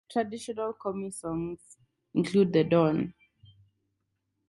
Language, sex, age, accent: English, female, 19-29, Kenyan English